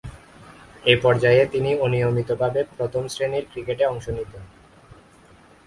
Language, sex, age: Bengali, male, 19-29